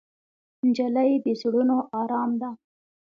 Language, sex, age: Pashto, female, 19-29